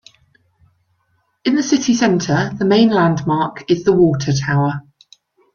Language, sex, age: English, female, 40-49